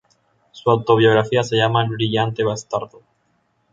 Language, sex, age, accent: Spanish, male, 19-29, Caribe: Cuba, Venezuela, Puerto Rico, República Dominicana, Panamá, Colombia caribeña, México caribeño, Costa del golfo de México